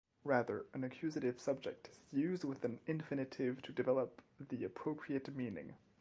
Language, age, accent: English, 19-29, United States English